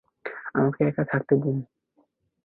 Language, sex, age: Bengali, male, under 19